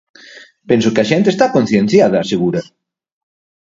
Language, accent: Galician, Oriental (común en zona oriental)